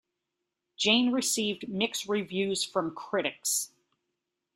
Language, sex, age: English, female, 50-59